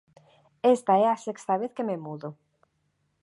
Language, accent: Galician, Normativo (estándar)